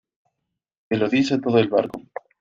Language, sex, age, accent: Spanish, male, 19-29, Andino-Pacífico: Colombia, Perú, Ecuador, oeste de Bolivia y Venezuela andina